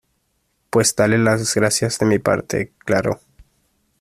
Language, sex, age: Spanish, male, 19-29